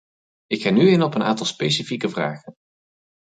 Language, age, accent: Dutch, 30-39, Nederlands Nederlands